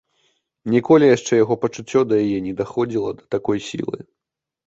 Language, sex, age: Belarusian, male, 19-29